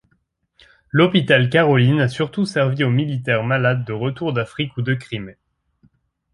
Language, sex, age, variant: French, male, 19-29, Français de métropole